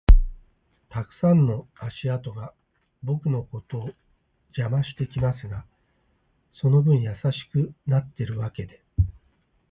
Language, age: Japanese, 60-69